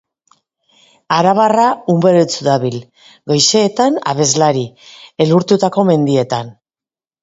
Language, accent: Basque, Mendebalekoa (Araba, Bizkaia, Gipuzkoako mendebaleko herri batzuk)